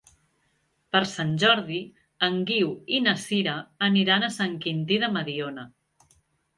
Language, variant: Catalan, Central